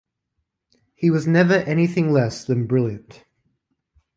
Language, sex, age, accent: English, male, 19-29, Australian English